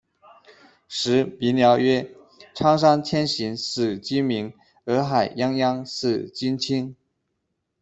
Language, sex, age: Chinese, male, 30-39